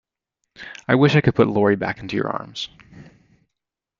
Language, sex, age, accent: English, male, under 19, United States English